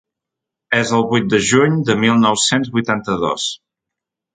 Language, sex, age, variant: Catalan, male, 30-39, Central